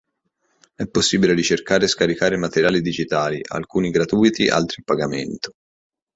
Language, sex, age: Italian, male, 19-29